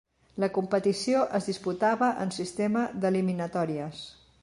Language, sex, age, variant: Catalan, female, 60-69, Central